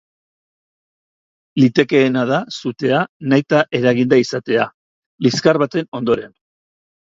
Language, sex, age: Basque, male, 40-49